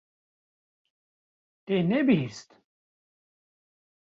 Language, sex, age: Kurdish, male, 50-59